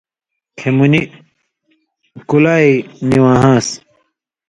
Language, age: Indus Kohistani, 30-39